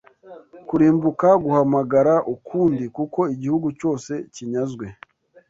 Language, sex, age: Kinyarwanda, male, 19-29